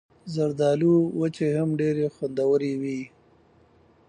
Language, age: Pashto, 30-39